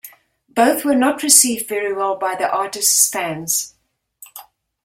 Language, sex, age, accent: English, female, 60-69, Southern African (South Africa, Zimbabwe, Namibia)